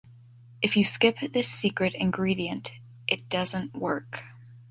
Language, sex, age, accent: English, female, under 19, United States English